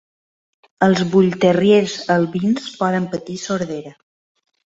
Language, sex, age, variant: Catalan, female, 50-59, Balear